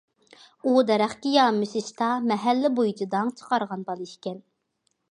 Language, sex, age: Uyghur, female, 19-29